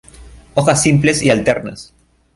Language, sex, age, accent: Spanish, male, under 19, Andino-Pacífico: Colombia, Perú, Ecuador, oeste de Bolivia y Venezuela andina